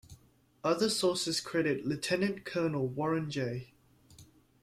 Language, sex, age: English, male, 19-29